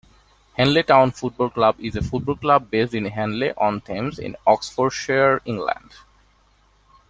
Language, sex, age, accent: English, male, 19-29, India and South Asia (India, Pakistan, Sri Lanka)